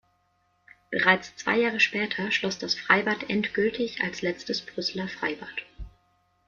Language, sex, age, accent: German, female, 19-29, Deutschland Deutsch